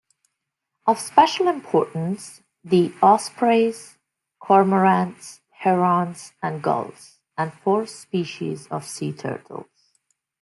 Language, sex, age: English, female, 40-49